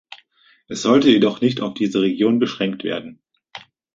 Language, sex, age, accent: German, male, 30-39, Deutschland Deutsch